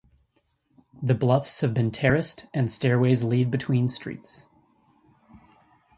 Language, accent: English, United States English